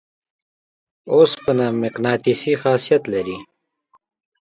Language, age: Pashto, 19-29